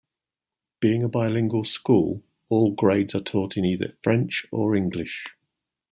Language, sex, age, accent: English, male, 50-59, England English